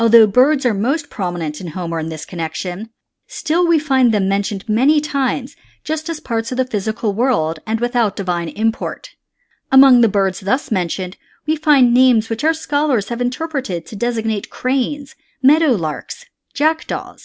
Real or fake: real